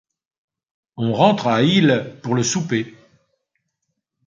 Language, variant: French, Français de métropole